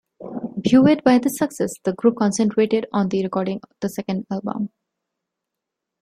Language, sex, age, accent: English, female, 30-39, India and South Asia (India, Pakistan, Sri Lanka)